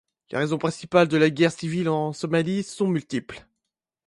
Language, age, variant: French, 19-29, Français de métropole